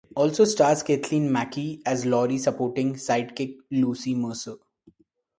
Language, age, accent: English, 19-29, India and South Asia (India, Pakistan, Sri Lanka)